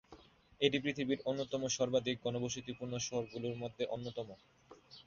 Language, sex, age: Bengali, male, 19-29